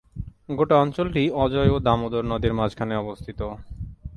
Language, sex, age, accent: Bengali, male, 19-29, Native